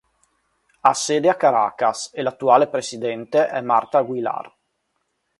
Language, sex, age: Italian, male, 30-39